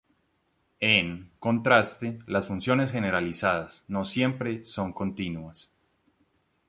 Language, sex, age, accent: Spanish, male, 19-29, Andino-Pacífico: Colombia, Perú, Ecuador, oeste de Bolivia y Venezuela andina